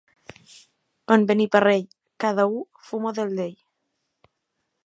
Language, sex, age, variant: Catalan, female, 19-29, Balear